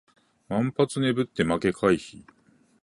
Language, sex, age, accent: Japanese, male, 40-49, 標準語